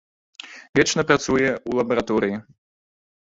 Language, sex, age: Belarusian, male, 19-29